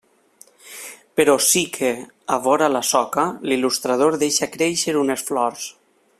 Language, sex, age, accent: Catalan, male, 19-29, valencià